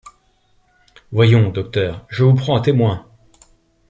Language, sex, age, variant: French, male, 40-49, Français de métropole